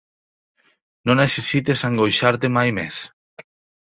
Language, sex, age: Catalan, male, 40-49